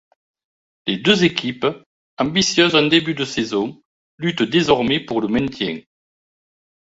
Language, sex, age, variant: French, male, 60-69, Français de métropole